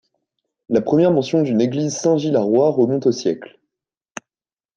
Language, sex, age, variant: French, male, 19-29, Français de métropole